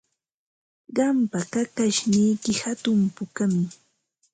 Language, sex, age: Ambo-Pasco Quechua, female, 19-29